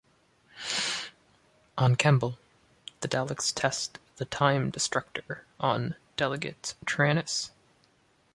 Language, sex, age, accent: English, male, 19-29, United States English